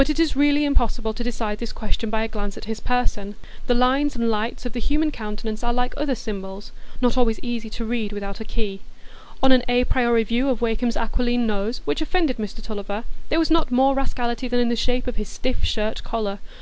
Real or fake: real